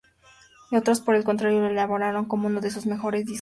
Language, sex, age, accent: Spanish, female, under 19, México